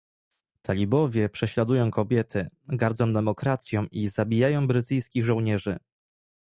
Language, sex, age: Polish, male, 19-29